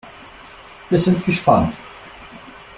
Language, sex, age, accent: German, male, 19-29, Deutschland Deutsch